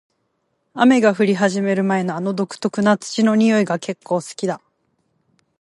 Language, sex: Japanese, female